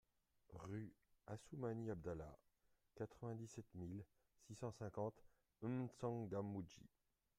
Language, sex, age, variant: French, male, 40-49, Français de métropole